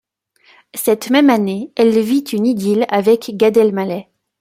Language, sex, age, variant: French, female, 19-29, Français de métropole